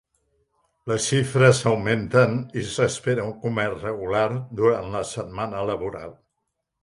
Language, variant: Catalan, Central